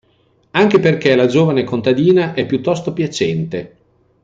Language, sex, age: Italian, male, 60-69